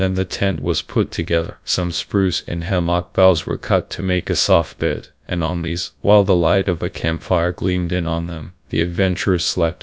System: TTS, GradTTS